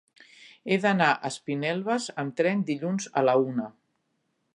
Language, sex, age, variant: Catalan, female, 50-59, Central